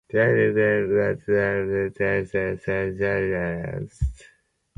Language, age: English, 19-29